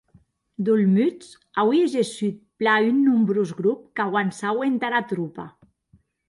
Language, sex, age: Occitan, female, 40-49